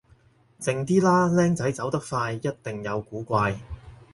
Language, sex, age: Cantonese, male, 30-39